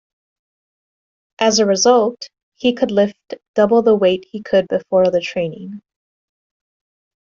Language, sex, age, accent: English, female, 30-39, United States English